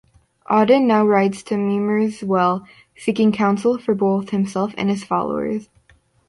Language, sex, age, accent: English, female, under 19, United States English